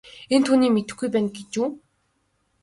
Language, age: Mongolian, 19-29